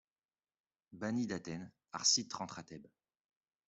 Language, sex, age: French, male, 40-49